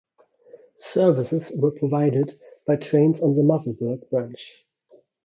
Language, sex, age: English, male, 30-39